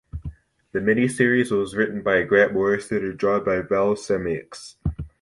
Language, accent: English, United States English